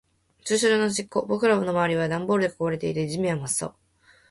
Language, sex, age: Japanese, female, 19-29